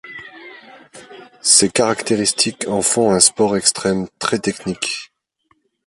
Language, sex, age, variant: French, male, 30-39, Français de métropole